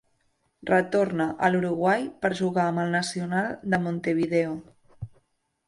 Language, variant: Catalan, Central